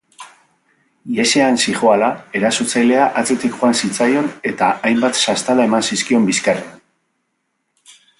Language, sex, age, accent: Basque, male, 50-59, Mendebalekoa (Araba, Bizkaia, Gipuzkoako mendebaleko herri batzuk)